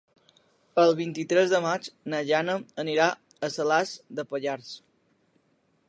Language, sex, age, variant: Catalan, male, under 19, Balear